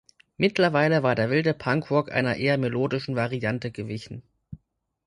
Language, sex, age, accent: German, male, 30-39, Deutschland Deutsch